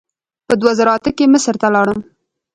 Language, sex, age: Pashto, female, 19-29